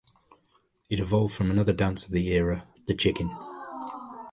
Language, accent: English, England English